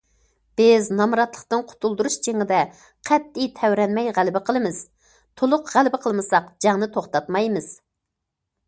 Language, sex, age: Uyghur, female, 40-49